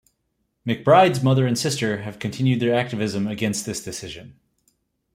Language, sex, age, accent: English, male, 30-39, United States English